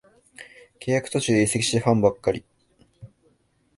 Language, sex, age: Japanese, male, 19-29